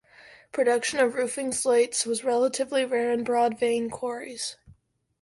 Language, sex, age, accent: English, female, under 19, United States English